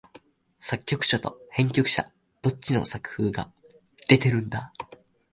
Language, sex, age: Japanese, male, 19-29